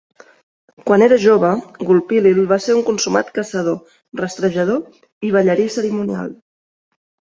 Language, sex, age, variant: Catalan, female, 30-39, Central